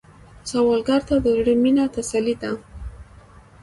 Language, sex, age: Pashto, female, 19-29